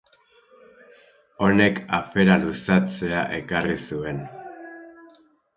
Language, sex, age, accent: Basque, male, 50-59, Erdialdekoa edo Nafarra (Gipuzkoa, Nafarroa)